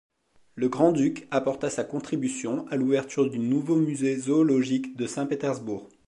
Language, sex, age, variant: French, male, 30-39, Français de métropole